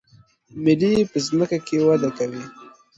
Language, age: Pashto, 19-29